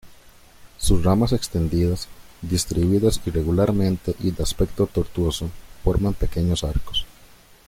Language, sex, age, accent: Spanish, male, 19-29, América central